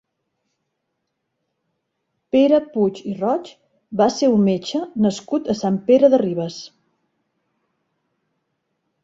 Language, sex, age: Catalan, female, 40-49